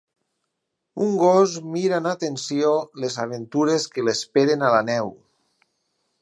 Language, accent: Catalan, valencià